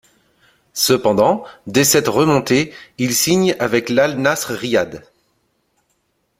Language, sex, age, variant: French, male, 30-39, Français de métropole